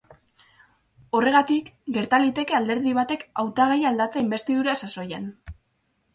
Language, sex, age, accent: Basque, female, under 19, Mendebalekoa (Araba, Bizkaia, Gipuzkoako mendebaleko herri batzuk)